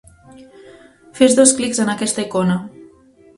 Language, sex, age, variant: Catalan, female, 19-29, Central